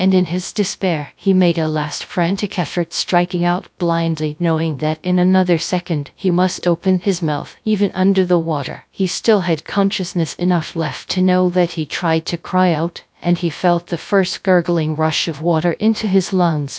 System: TTS, GradTTS